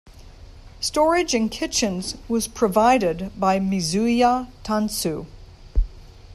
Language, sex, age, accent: English, female, 60-69, United States English